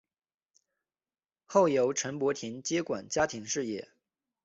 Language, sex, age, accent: Chinese, male, 19-29, 出生地：山西省